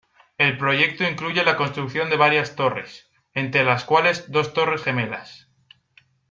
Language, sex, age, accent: Spanish, male, 19-29, España: Centro-Sur peninsular (Madrid, Toledo, Castilla-La Mancha)